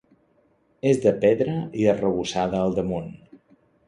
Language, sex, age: Catalan, male, 50-59